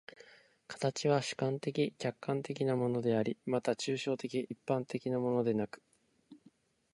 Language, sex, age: Japanese, male, 19-29